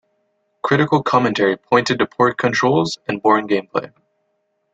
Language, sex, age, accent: English, male, under 19, United States English